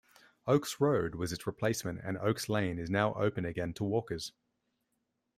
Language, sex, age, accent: English, male, 30-39, Australian English